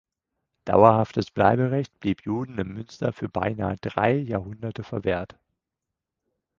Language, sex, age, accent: German, male, 30-39, Deutschland Deutsch